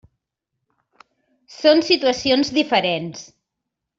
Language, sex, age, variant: Catalan, female, 50-59, Central